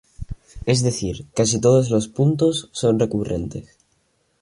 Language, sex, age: Spanish, male, under 19